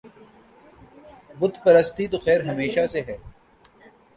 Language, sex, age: Urdu, male, 19-29